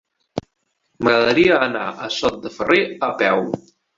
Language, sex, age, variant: Catalan, male, 19-29, Nord-Occidental